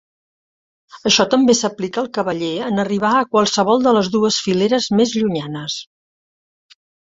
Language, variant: Catalan, Central